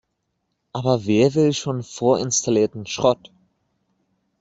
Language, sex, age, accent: German, male, 19-29, Deutschland Deutsch